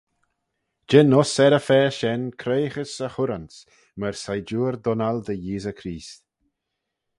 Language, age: Manx, 40-49